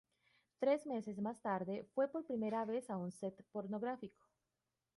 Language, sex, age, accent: Spanish, female, 30-39, Andino-Pacífico: Colombia, Perú, Ecuador, oeste de Bolivia y Venezuela andina